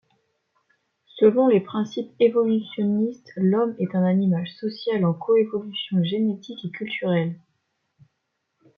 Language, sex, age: French, female, under 19